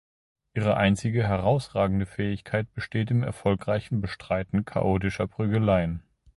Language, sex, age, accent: German, male, 30-39, Deutschland Deutsch